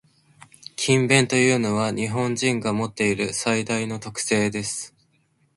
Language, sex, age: Japanese, male, 19-29